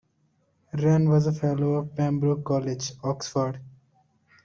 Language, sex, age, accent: English, male, under 19, India and South Asia (India, Pakistan, Sri Lanka)